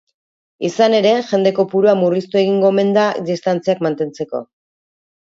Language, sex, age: Basque, female, 40-49